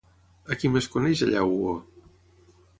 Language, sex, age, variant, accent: Catalan, male, 40-49, Tortosí, nord-occidental; Tortosí